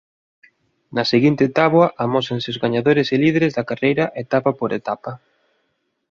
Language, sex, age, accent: Galician, male, 30-39, Normativo (estándar)